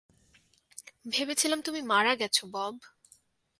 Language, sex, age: Bengali, female, 19-29